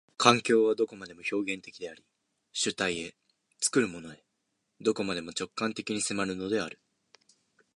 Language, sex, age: Japanese, male, under 19